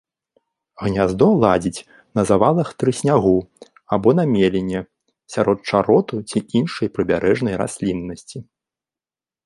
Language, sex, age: Belarusian, male, 30-39